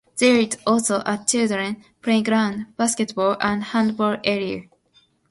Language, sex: English, female